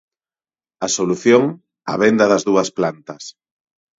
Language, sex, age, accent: Galician, male, 30-39, Neofalante